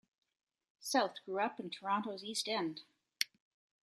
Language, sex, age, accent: English, female, 50-59, Canadian English